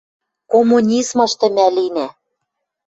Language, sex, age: Western Mari, female, 50-59